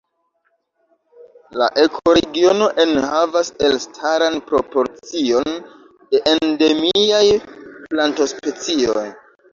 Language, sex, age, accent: Esperanto, male, 19-29, Internacia